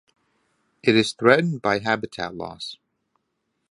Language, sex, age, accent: English, male, 19-29, United States English